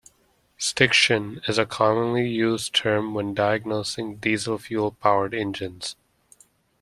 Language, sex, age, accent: English, male, 19-29, Canadian English